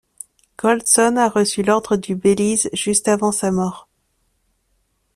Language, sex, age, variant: French, female, 30-39, Français de métropole